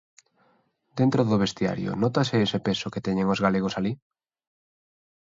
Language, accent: Galician, Normativo (estándar)